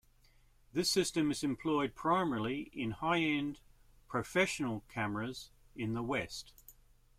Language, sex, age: English, male, 60-69